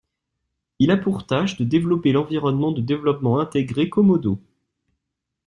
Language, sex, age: French, male, 19-29